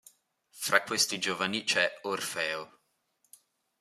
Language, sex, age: Italian, male, under 19